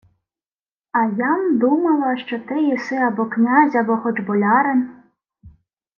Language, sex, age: Ukrainian, female, 19-29